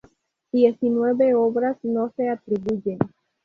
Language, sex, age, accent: Spanish, female, 19-29, México